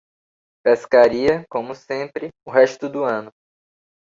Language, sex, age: Portuguese, male, 19-29